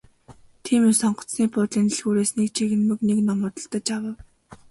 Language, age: Mongolian, 19-29